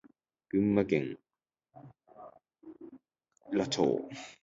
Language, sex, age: Japanese, male, under 19